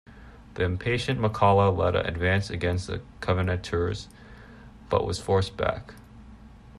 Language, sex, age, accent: English, male, under 19, United States English